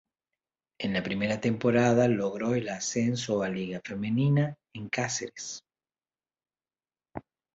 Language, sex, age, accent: Spanish, male, 40-49, Rioplatense: Argentina, Uruguay, este de Bolivia, Paraguay